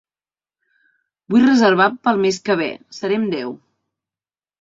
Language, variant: Catalan, Central